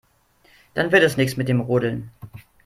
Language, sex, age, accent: German, male, under 19, Deutschland Deutsch